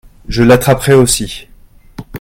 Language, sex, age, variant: French, male, 30-39, Français de métropole